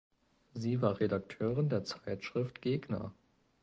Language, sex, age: German, male, 19-29